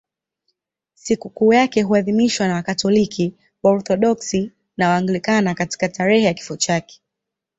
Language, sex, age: Swahili, female, 19-29